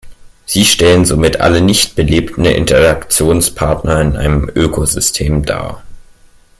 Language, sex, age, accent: German, male, under 19, Deutschland Deutsch